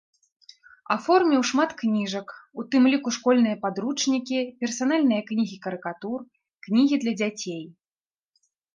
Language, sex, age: Belarusian, female, 30-39